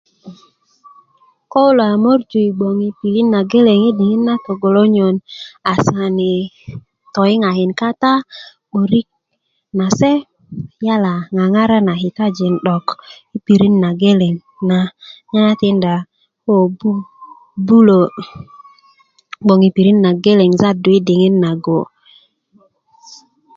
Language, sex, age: Kuku, female, 19-29